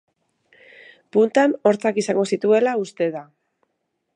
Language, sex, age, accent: Basque, female, 40-49, Mendebalekoa (Araba, Bizkaia, Gipuzkoako mendebaleko herri batzuk)